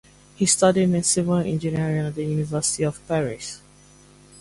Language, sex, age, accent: English, female, 30-39, England English